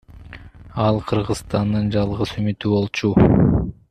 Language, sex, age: Kyrgyz, male, 30-39